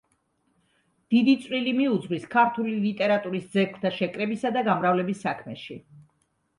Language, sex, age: Georgian, female, 60-69